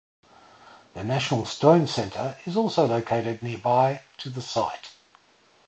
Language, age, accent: English, 50-59, Australian English